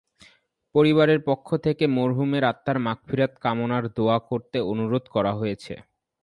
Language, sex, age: Bengali, male, 19-29